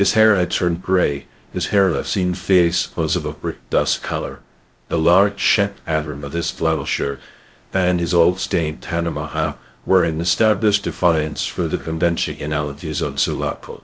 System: TTS, VITS